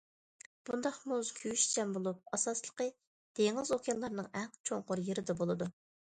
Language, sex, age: Uyghur, female, 30-39